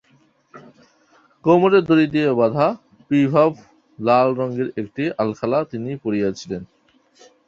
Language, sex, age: Bengali, male, 19-29